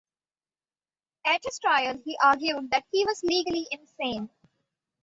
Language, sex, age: English, female, 19-29